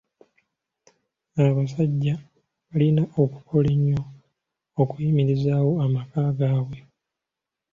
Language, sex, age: Ganda, male, 19-29